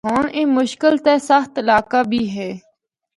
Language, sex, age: Northern Hindko, female, 19-29